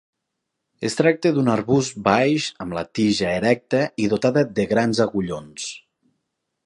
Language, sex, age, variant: Catalan, male, 30-39, Nord-Occidental